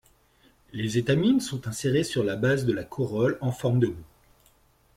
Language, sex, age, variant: French, male, 40-49, Français de métropole